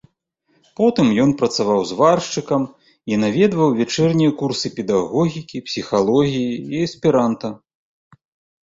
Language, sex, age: Belarusian, male, 40-49